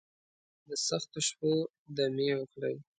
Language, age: Pashto, 19-29